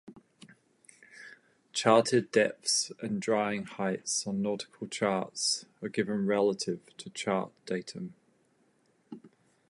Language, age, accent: English, 40-49, Australian English